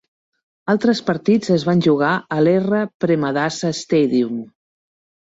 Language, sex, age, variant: Catalan, female, 50-59, Central